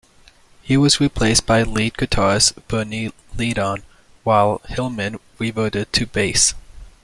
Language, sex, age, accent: English, male, 19-29, United States English